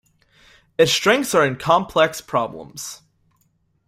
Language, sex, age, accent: English, male, under 19, United States English